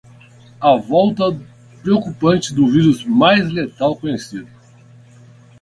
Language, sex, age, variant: Portuguese, male, 40-49, Portuguese (Brasil)